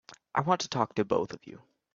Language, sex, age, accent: English, male, under 19, United States English